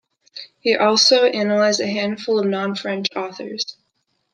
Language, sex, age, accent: English, male, 19-29, United States English